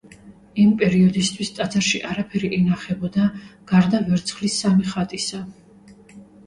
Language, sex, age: Georgian, female, 50-59